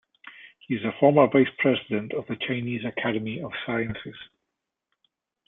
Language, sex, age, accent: English, male, 50-59, Scottish English